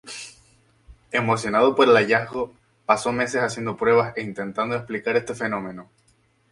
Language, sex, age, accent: Spanish, male, 19-29, España: Islas Canarias